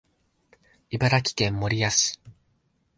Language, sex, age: Japanese, male, 19-29